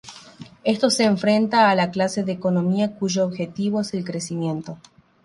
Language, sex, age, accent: Spanish, female, 19-29, Rioplatense: Argentina, Uruguay, este de Bolivia, Paraguay